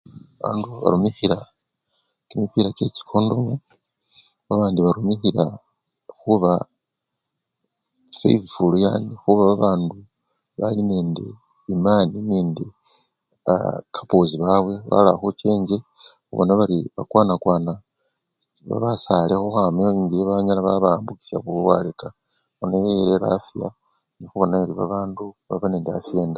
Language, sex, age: Luyia, male, 50-59